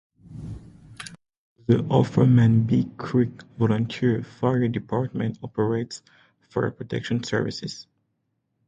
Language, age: English, 19-29